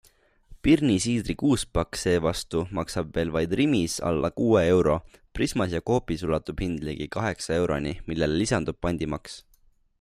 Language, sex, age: Estonian, male, 19-29